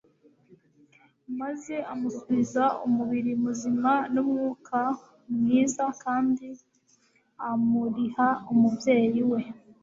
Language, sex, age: Kinyarwanda, female, 19-29